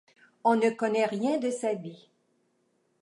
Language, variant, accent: French, Français d'Amérique du Nord, Français du Canada